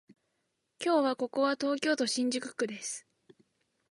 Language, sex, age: Japanese, female, 19-29